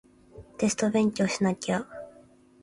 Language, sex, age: Japanese, female, 19-29